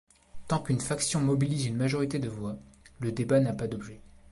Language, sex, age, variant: French, male, 19-29, Français de métropole